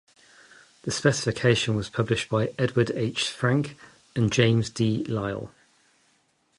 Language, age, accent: English, 50-59, England English